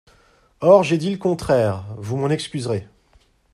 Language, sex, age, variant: French, male, 40-49, Français de métropole